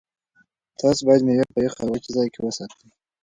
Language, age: Pashto, 19-29